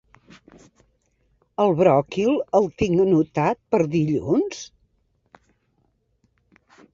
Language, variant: Catalan, Central